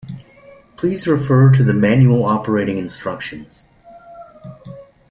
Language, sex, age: English, male, 30-39